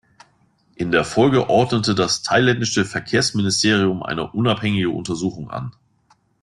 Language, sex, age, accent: German, male, 40-49, Deutschland Deutsch